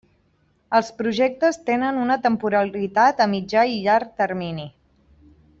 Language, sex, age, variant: Catalan, female, 19-29, Central